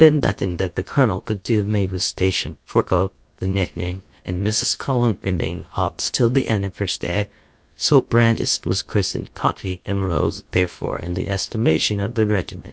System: TTS, GlowTTS